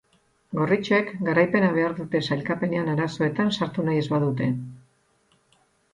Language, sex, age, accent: Basque, female, 60-69, Erdialdekoa edo Nafarra (Gipuzkoa, Nafarroa)